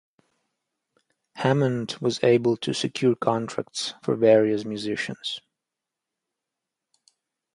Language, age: English, 40-49